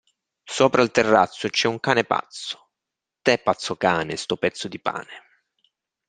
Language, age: Italian, 40-49